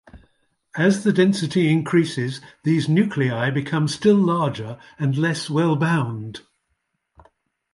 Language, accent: English, England English